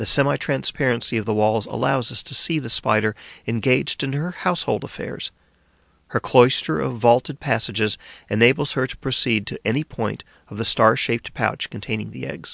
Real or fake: real